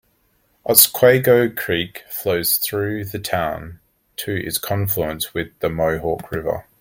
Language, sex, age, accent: English, male, 19-29, Australian English